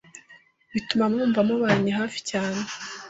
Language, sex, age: Kinyarwanda, female, 30-39